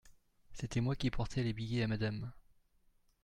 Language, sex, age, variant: French, male, 40-49, Français de métropole